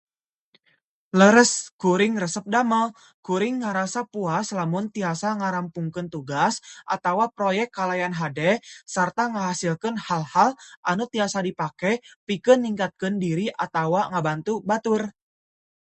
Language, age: Sundanese, 19-29